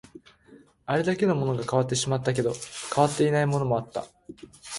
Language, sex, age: Japanese, male, under 19